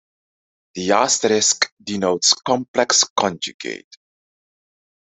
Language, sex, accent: English, male, England English